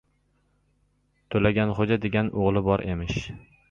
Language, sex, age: Uzbek, male, 19-29